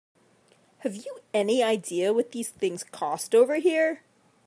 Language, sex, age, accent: English, female, 30-39, United States English